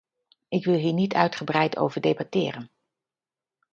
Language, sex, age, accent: Dutch, female, 50-59, Nederlands Nederlands